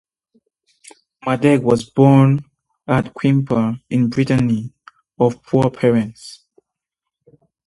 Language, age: English, 19-29